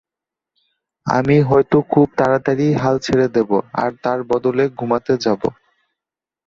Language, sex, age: Bengali, male, 19-29